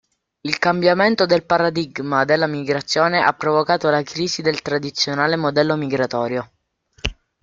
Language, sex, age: Italian, male, under 19